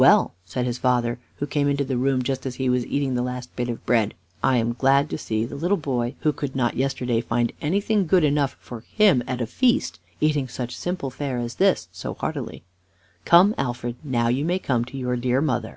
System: none